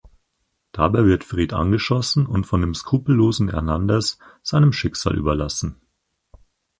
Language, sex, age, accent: German, male, 19-29, Deutschland Deutsch